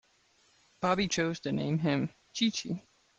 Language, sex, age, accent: English, male, 19-29, United States English